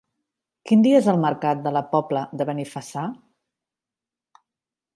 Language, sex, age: Catalan, female, 40-49